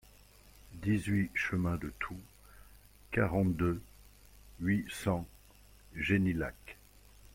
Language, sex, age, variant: French, male, 50-59, Français de métropole